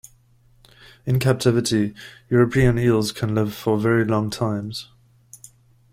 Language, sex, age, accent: English, male, 30-39, Southern African (South Africa, Zimbabwe, Namibia)